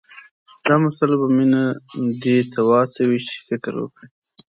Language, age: Pashto, 19-29